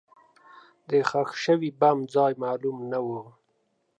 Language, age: Pashto, 30-39